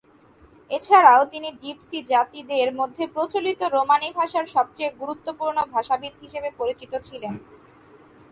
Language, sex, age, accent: Bengali, female, 19-29, শুদ্ধ বাংলা